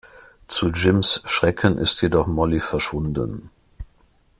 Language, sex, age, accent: German, male, 50-59, Deutschland Deutsch